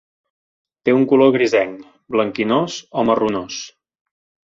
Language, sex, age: Catalan, male, 30-39